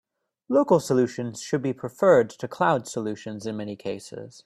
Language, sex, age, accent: English, male, 19-29, United States English